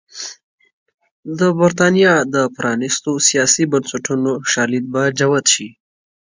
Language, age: Pashto, under 19